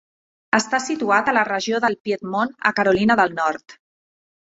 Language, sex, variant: Catalan, female, Central